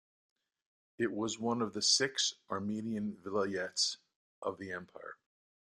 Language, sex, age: English, male, 60-69